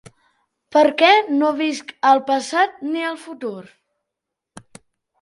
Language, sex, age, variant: Catalan, male, under 19, Central